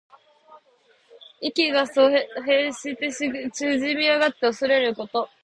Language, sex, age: Japanese, female, 19-29